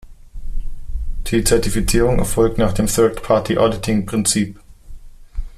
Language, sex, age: German, male, 30-39